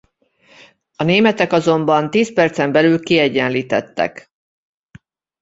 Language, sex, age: Hungarian, female, 40-49